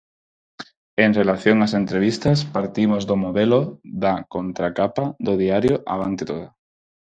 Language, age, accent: Galician, 19-29, Neofalante